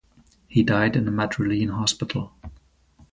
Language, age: English, 19-29